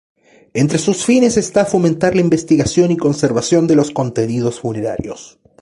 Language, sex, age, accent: Spanish, male, 19-29, Chileno: Chile, Cuyo